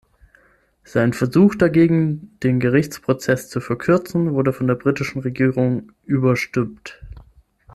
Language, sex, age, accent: German, male, 19-29, Deutschland Deutsch